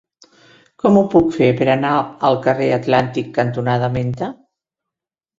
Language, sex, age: Catalan, female, 60-69